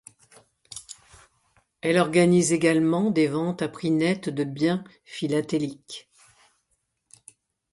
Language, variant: French, Français de métropole